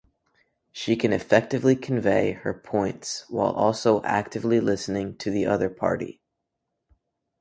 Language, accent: English, United States English